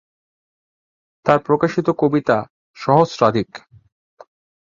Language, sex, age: Bengali, male, 30-39